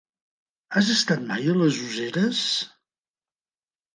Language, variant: Catalan, Central